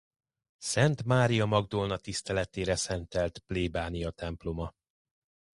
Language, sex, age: Hungarian, male, 40-49